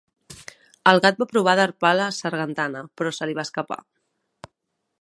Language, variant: Catalan, Central